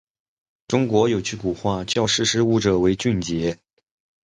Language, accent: Chinese, 出生地：江苏省